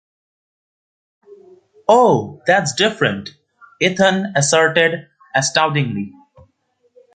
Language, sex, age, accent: English, male, under 19, India and South Asia (India, Pakistan, Sri Lanka)